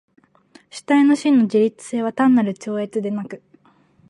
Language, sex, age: Japanese, female, 19-29